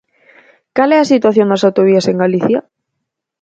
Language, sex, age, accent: Galician, female, 19-29, Central (gheada)